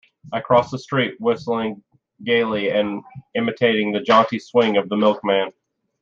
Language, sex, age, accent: English, male, 30-39, United States English